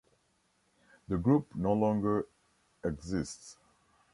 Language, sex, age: English, male, 19-29